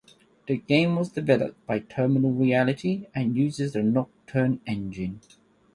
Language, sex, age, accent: English, male, 30-39, England English